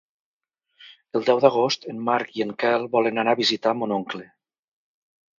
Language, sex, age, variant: Catalan, male, 40-49, Nord-Occidental